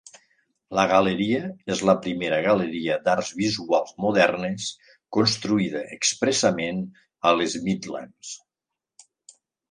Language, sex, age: Catalan, male, 60-69